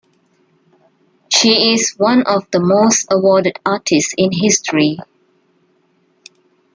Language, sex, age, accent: English, female, 30-39, Malaysian English